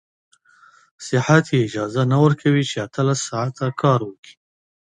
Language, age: Pashto, 30-39